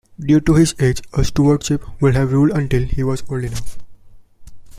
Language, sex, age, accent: English, male, 19-29, India and South Asia (India, Pakistan, Sri Lanka)